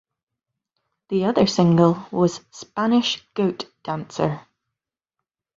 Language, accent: English, Northern Irish; yorkshire